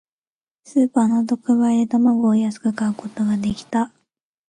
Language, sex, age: Japanese, female, 19-29